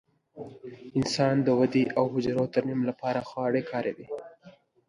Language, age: Pashto, under 19